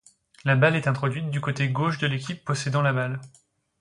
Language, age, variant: French, 19-29, Français de métropole